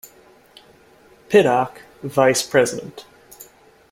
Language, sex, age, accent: English, male, 19-29, United States English